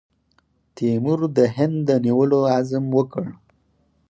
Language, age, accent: Pashto, 19-29, معیاري پښتو